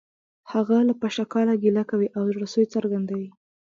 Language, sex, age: Pashto, female, 19-29